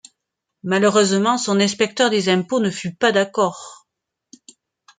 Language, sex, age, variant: French, female, 40-49, Français de métropole